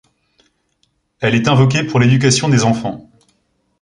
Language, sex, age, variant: French, male, 19-29, Français de métropole